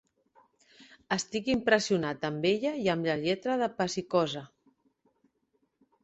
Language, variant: Catalan, Central